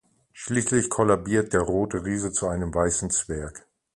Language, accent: German, Deutschland Deutsch